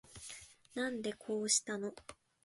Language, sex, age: Japanese, female, 19-29